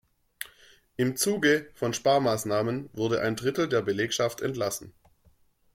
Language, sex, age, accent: German, male, 19-29, Deutschland Deutsch